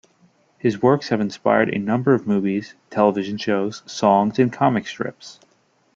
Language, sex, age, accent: English, male, 19-29, United States English